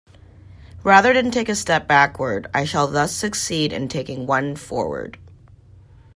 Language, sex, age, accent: English, female, 30-39, United States English